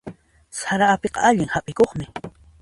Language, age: Puno Quechua, 50-59